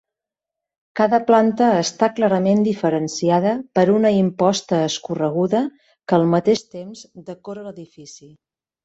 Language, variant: Catalan, Central